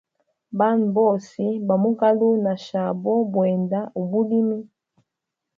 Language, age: Hemba, 30-39